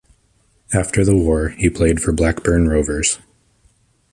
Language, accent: English, United States English